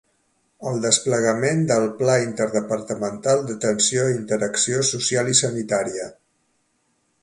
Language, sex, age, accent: Catalan, male, 50-59, Barceloní